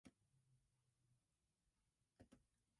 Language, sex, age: English, female, under 19